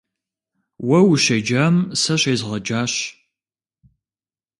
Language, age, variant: Kabardian, 19-29, Адыгэбзэ (Къэбэрдей, Кирил, псоми зэдай)